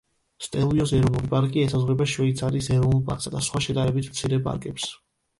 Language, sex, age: Georgian, male, 19-29